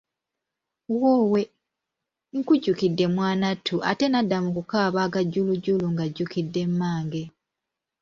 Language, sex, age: Ganda, female, 19-29